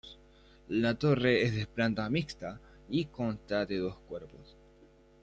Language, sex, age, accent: Spanish, male, under 19, Rioplatense: Argentina, Uruguay, este de Bolivia, Paraguay